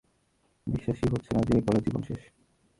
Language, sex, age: Bengali, male, 19-29